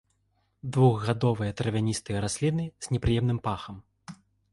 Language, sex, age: Belarusian, male, 19-29